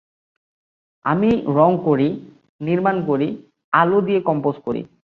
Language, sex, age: Bengali, male, 19-29